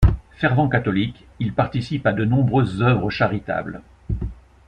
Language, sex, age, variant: French, male, 60-69, Français de métropole